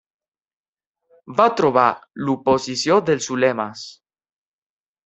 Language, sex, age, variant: Catalan, male, 19-29, Central